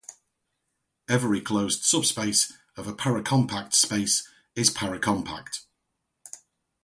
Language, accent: English, England English